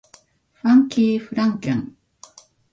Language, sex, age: Japanese, female, 50-59